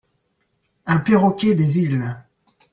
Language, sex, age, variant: French, male, 40-49, Français de métropole